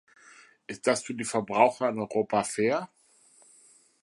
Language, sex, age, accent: German, male, 50-59, Deutschland Deutsch